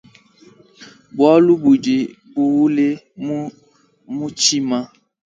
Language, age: Luba-Lulua, 19-29